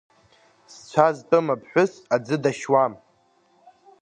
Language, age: Abkhazian, under 19